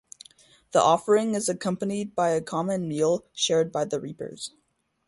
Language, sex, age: English, male, under 19